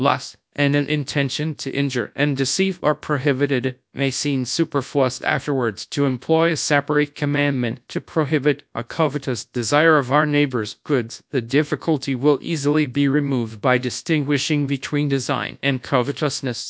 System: TTS, GradTTS